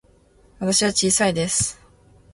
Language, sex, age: Japanese, female, 19-29